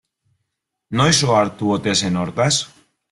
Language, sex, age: Basque, male, 30-39